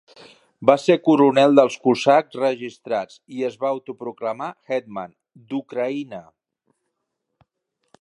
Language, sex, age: Catalan, male, 50-59